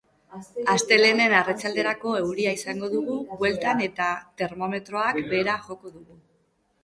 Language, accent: Basque, Erdialdekoa edo Nafarra (Gipuzkoa, Nafarroa)